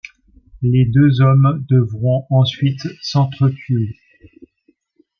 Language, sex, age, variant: French, male, 40-49, Français de métropole